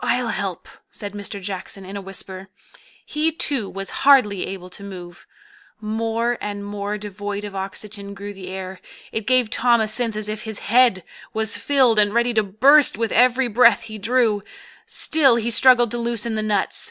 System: none